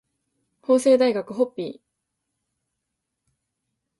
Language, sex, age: Japanese, female, 19-29